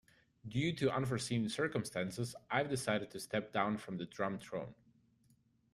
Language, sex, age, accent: English, male, 19-29, United States English